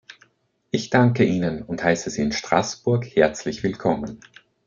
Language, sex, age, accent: German, male, 30-39, Österreichisches Deutsch